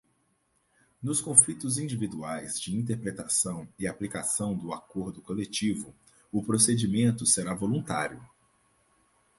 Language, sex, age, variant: Portuguese, male, 30-39, Portuguese (Brasil)